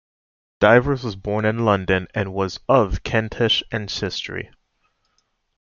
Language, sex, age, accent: English, male, 19-29, United States English